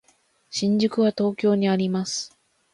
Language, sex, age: Japanese, female, 19-29